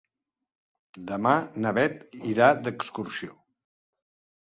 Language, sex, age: Catalan, male, 50-59